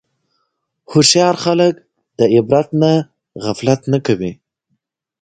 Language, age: Pashto, 19-29